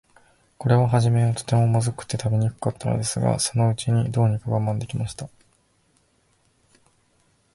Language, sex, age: Japanese, male, under 19